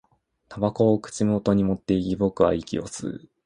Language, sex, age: Japanese, male, 19-29